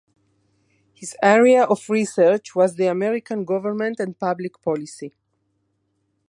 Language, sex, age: English, female, 50-59